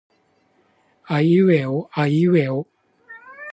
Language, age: Japanese, 40-49